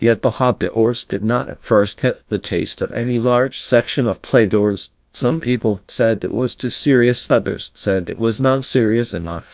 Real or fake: fake